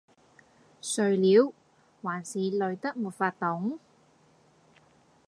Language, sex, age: Cantonese, female, 30-39